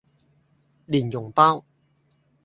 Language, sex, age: Cantonese, male, 19-29